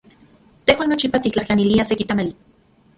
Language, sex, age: Central Puebla Nahuatl, female, 40-49